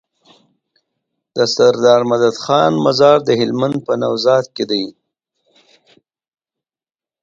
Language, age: Pashto, 40-49